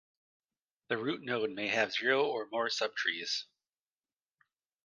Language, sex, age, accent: English, male, 30-39, United States English